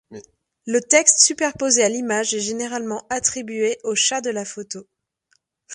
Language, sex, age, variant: French, female, 30-39, Français de métropole